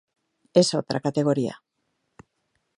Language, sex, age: Spanish, female, 30-39